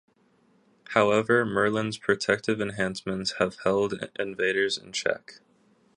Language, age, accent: English, under 19, United States English